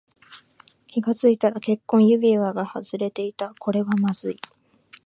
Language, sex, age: Japanese, female, 19-29